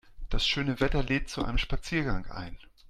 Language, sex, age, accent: German, male, 40-49, Deutschland Deutsch